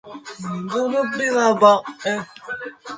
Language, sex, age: Basque, male, under 19